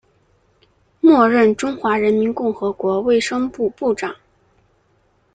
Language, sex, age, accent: Chinese, female, 19-29, 出生地：河南省